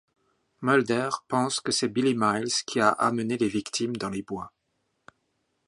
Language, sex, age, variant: French, male, 40-49, Français de métropole